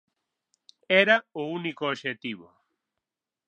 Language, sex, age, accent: Galician, male, 19-29, Central (gheada)